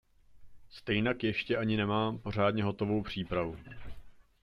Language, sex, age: Czech, male, 19-29